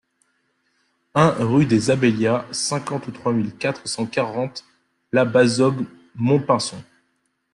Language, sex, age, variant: French, male, 19-29, Français de métropole